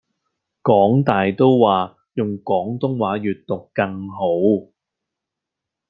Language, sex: Cantonese, male